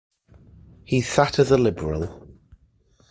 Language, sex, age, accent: English, male, 30-39, England English